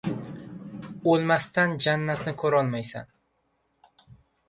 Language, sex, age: Uzbek, male, 19-29